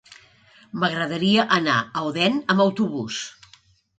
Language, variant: Catalan, Nord-Occidental